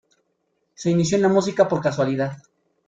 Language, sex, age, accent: Spanish, male, 19-29, México